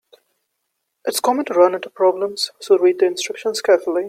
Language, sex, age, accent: English, male, 19-29, India and South Asia (India, Pakistan, Sri Lanka)